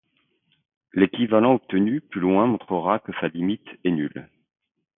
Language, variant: French, Français de métropole